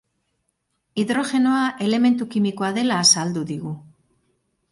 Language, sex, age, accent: Basque, female, 50-59, Mendebalekoa (Araba, Bizkaia, Gipuzkoako mendebaleko herri batzuk)